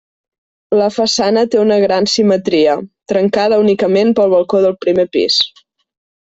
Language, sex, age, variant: Catalan, female, 19-29, Septentrional